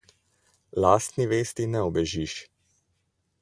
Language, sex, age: Slovenian, male, 40-49